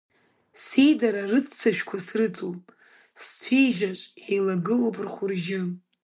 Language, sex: Abkhazian, female